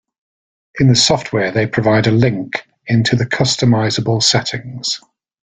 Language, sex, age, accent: English, male, 60-69, England English